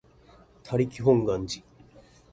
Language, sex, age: Japanese, male, 19-29